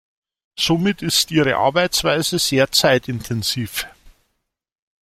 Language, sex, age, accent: German, male, 50-59, Deutschland Deutsch